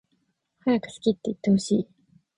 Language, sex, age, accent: Japanese, female, 19-29, 標準語